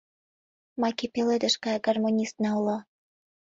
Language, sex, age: Mari, female, 19-29